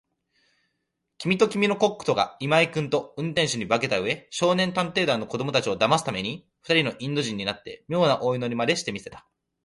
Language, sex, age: Japanese, male, 19-29